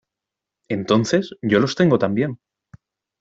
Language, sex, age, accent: Spanish, male, 30-39, España: Centro-Sur peninsular (Madrid, Toledo, Castilla-La Mancha)